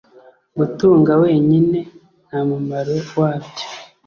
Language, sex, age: Kinyarwanda, male, 30-39